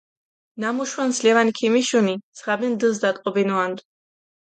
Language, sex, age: Mingrelian, female, 19-29